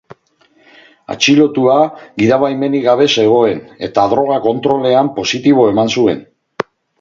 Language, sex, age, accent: Basque, male, 40-49, Mendebalekoa (Araba, Bizkaia, Gipuzkoako mendebaleko herri batzuk)